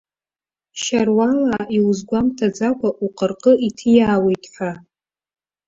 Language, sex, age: Abkhazian, female, 19-29